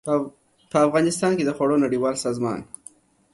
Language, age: Pashto, 19-29